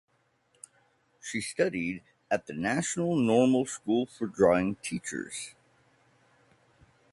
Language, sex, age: English, male, 40-49